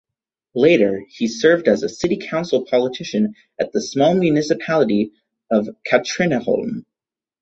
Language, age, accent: English, 19-29, United States English